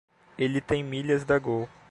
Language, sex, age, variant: Portuguese, male, 19-29, Portuguese (Brasil)